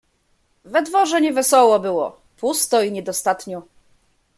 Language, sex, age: Polish, female, 19-29